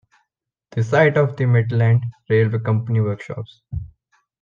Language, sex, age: English, male, 19-29